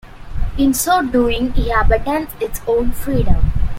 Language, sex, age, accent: English, female, 19-29, India and South Asia (India, Pakistan, Sri Lanka)